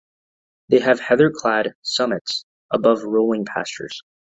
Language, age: English, under 19